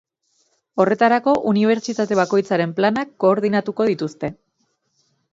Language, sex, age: Basque, female, 30-39